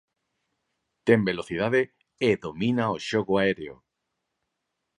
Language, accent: Galician, Normativo (estándar)